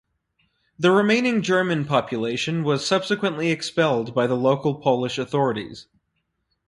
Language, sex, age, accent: English, male, 19-29, United States English